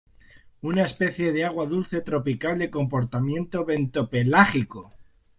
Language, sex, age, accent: Spanish, male, 40-49, España: Norte peninsular (Asturias, Castilla y León, Cantabria, País Vasco, Navarra, Aragón, La Rioja, Guadalajara, Cuenca)